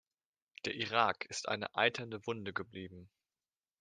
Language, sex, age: German, male, under 19